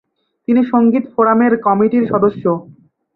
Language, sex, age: Bengali, male, 19-29